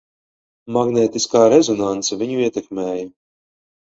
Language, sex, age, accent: Latvian, male, 30-39, Rigas